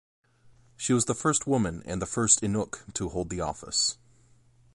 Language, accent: English, United States English